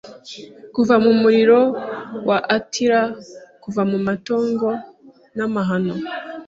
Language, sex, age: Kinyarwanda, female, 19-29